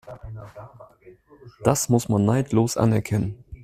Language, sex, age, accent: German, male, 19-29, Deutschland Deutsch